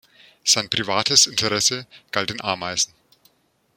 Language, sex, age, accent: German, male, 40-49, Deutschland Deutsch